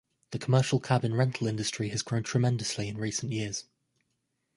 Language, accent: English, England English